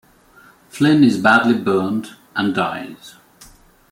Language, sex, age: English, male, 40-49